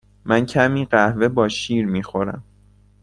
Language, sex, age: Persian, male, 19-29